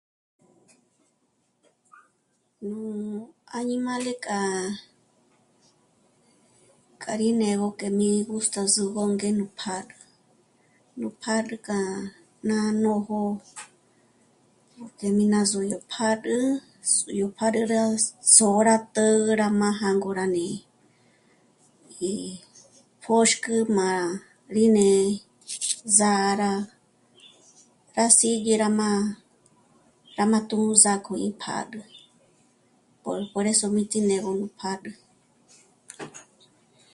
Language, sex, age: Michoacán Mazahua, female, 19-29